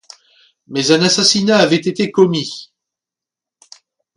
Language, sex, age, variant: French, male, 50-59, Français de métropole